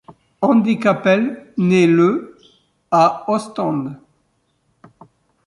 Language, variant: French, Français de métropole